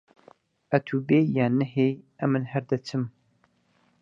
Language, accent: Central Kurdish, سۆرانی